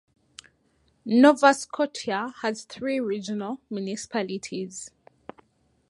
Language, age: English, 19-29